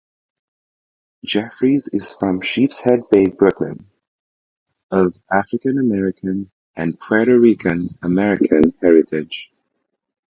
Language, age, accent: English, 30-39, Filipino